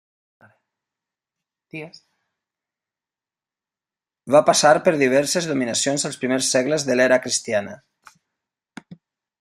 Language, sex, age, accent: Catalan, male, 40-49, valencià